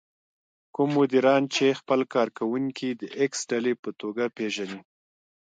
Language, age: Pashto, 30-39